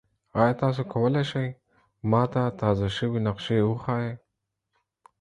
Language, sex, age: Pashto, male, 40-49